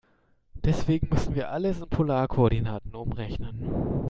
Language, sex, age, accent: German, male, 19-29, Deutschland Deutsch